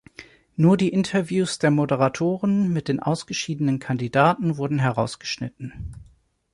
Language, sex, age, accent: German, male, 40-49, Deutschland Deutsch